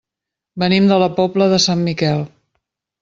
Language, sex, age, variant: Catalan, female, 50-59, Central